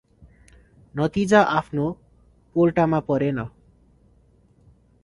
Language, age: Nepali, 19-29